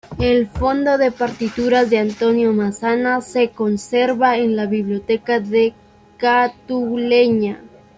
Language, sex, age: Spanish, female, under 19